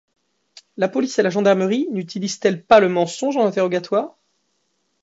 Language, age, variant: French, 19-29, Français de métropole